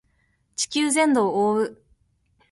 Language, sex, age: Japanese, female, 19-29